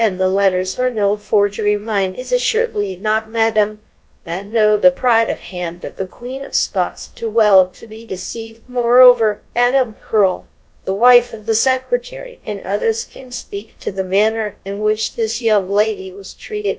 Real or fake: fake